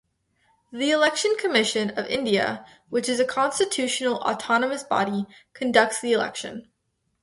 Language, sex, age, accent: English, female, under 19, United States English